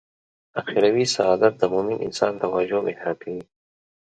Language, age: Pashto, 30-39